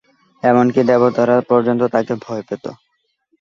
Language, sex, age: Bengali, male, 19-29